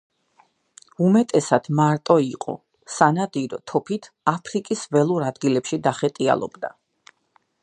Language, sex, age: Georgian, female, 30-39